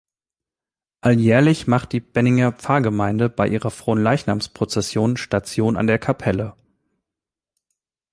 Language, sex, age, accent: German, male, 30-39, Deutschland Deutsch